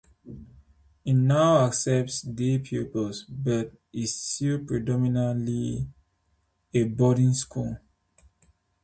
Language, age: English, 19-29